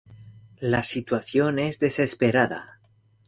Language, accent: Spanish, España: Centro-Sur peninsular (Madrid, Toledo, Castilla-La Mancha)